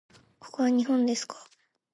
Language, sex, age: Japanese, female, under 19